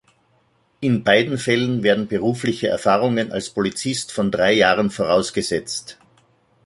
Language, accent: German, Österreichisches Deutsch